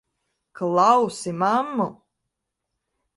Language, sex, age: Latvian, female, 19-29